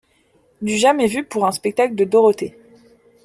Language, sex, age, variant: French, female, 19-29, Français de métropole